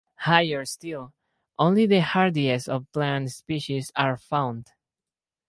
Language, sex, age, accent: English, male, 19-29, United States English